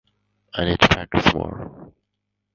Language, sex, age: English, male, 19-29